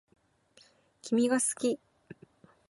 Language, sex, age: Japanese, female, 30-39